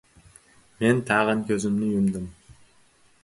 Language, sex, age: Uzbek, male, 19-29